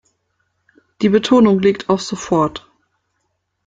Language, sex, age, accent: German, female, 19-29, Deutschland Deutsch